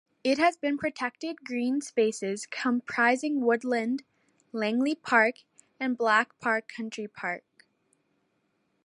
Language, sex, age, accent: English, female, under 19, United States English